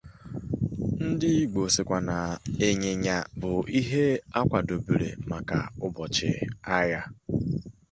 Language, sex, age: Igbo, male, 19-29